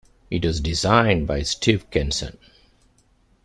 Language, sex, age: English, male, 50-59